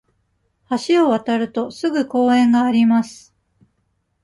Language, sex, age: Japanese, female, 40-49